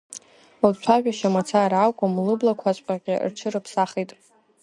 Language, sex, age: Abkhazian, female, under 19